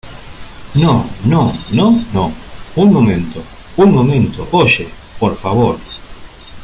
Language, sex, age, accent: Spanish, male, 50-59, Rioplatense: Argentina, Uruguay, este de Bolivia, Paraguay